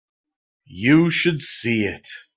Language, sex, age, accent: English, male, 40-49, Canadian English